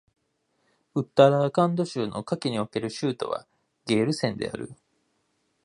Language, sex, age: Japanese, male, 19-29